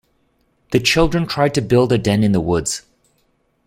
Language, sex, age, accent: English, male, 40-49, United States English